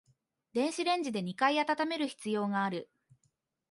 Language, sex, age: Japanese, female, 19-29